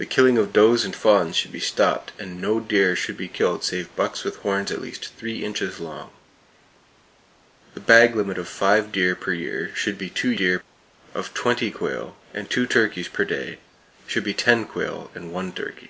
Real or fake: real